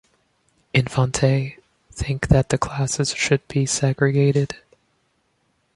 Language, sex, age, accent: English, male, 19-29, United States English